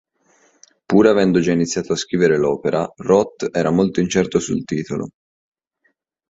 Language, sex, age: Italian, male, 19-29